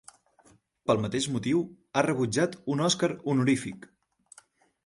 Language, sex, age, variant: Catalan, male, 30-39, Central